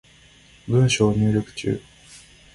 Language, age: Japanese, 19-29